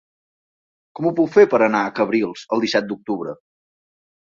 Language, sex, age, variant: Catalan, male, 30-39, Central